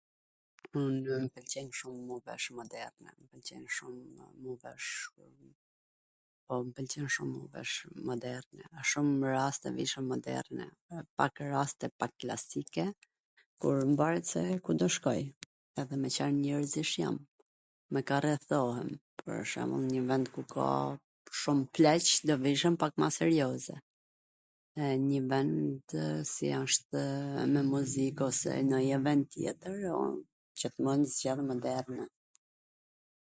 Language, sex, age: Gheg Albanian, female, 40-49